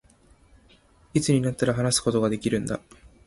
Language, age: Japanese, 19-29